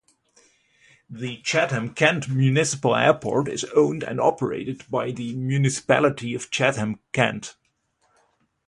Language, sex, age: English, male, 30-39